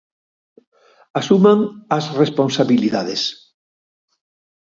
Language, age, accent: Galician, 60-69, Atlántico (seseo e gheada)